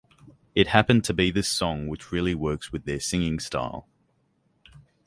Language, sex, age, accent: English, male, under 19, Australian English; England English